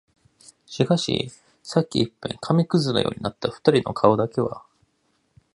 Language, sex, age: Japanese, male, 19-29